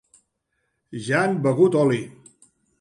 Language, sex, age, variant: Catalan, male, 50-59, Central